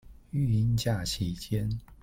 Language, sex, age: Chinese, male, 30-39